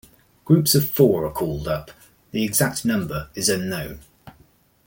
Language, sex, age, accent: English, male, 40-49, England English